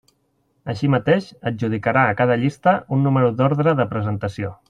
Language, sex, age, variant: Catalan, male, 30-39, Central